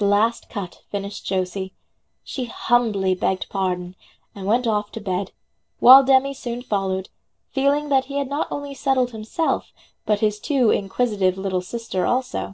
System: none